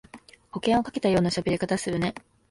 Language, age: Japanese, 19-29